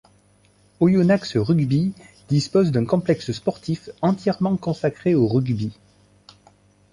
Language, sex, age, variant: French, male, 40-49, Français de métropole